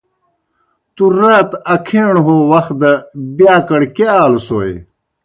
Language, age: Kohistani Shina, 60-69